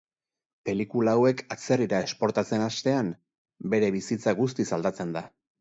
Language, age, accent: Basque, 40-49, Erdialdekoa edo Nafarra (Gipuzkoa, Nafarroa)